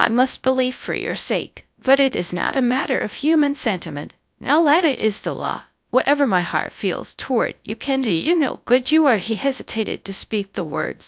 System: TTS, GradTTS